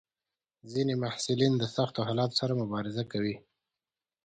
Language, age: Pashto, 19-29